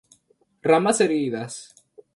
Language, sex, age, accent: Spanish, male, 19-29, España: Islas Canarias